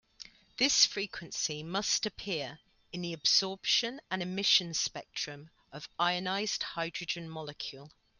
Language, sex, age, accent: English, female, 50-59, England English